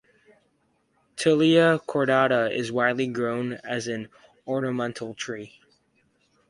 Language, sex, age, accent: English, male, under 19, United States English